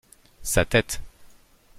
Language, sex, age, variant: French, male, 19-29, Français de métropole